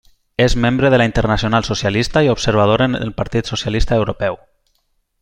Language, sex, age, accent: Catalan, male, 19-29, valencià